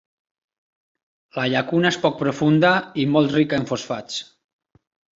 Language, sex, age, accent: Catalan, male, 30-39, valencià